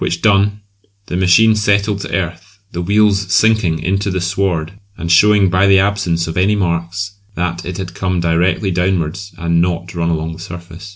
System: none